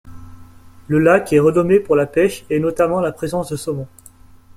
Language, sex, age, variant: French, male, 19-29, Français de métropole